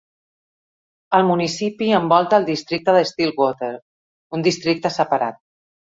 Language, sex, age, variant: Catalan, female, 40-49, Central